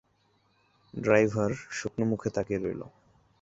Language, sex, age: Bengali, male, 19-29